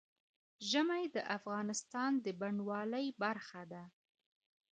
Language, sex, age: Pashto, female, 30-39